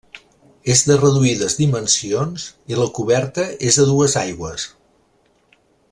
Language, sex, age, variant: Catalan, male, 60-69, Central